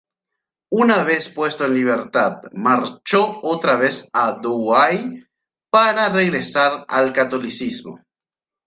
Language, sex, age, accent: Spanish, male, 40-49, Rioplatense: Argentina, Uruguay, este de Bolivia, Paraguay